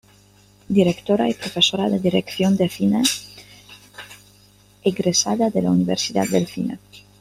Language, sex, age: Spanish, female, 30-39